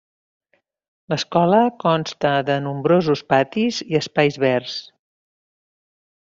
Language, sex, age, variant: Catalan, female, 60-69, Central